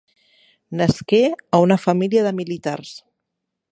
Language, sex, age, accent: Catalan, female, 50-59, central; septentrional